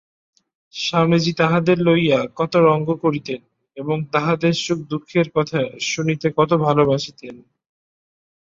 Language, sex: Bengali, male